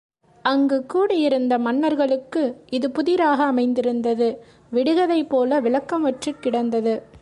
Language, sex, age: Tamil, female, 30-39